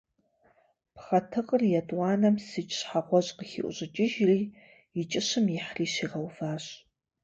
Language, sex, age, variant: Kabardian, female, 40-49, Адыгэбзэ (Къэбэрдей, Кирил, Урысей)